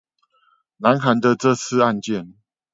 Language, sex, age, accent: Chinese, male, 30-39, 出生地：新北市